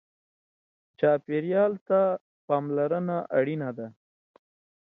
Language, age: Pashto, 30-39